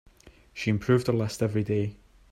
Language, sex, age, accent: English, male, 19-29, Scottish English